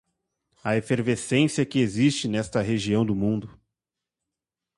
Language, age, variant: Portuguese, 30-39, Portuguese (Brasil)